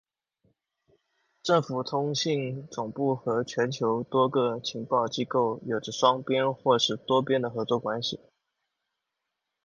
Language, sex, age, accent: Chinese, male, 19-29, 出生地：浙江省